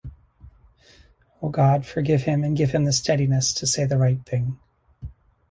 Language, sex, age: English, male, 40-49